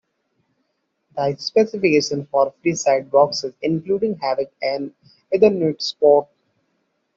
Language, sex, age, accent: English, male, 30-39, India and South Asia (India, Pakistan, Sri Lanka)